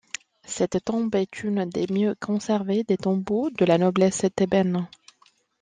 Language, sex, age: French, female, 19-29